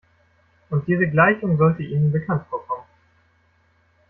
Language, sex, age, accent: German, male, 19-29, Deutschland Deutsch